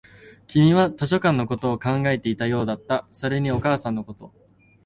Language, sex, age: Japanese, male, 19-29